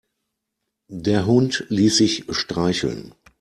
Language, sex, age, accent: German, male, 40-49, Deutschland Deutsch